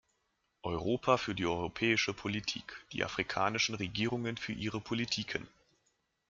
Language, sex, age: German, male, 19-29